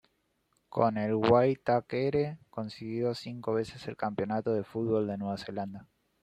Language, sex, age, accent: Spanish, male, 19-29, Rioplatense: Argentina, Uruguay, este de Bolivia, Paraguay